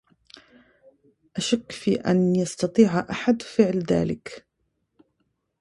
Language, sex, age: Arabic, female, 30-39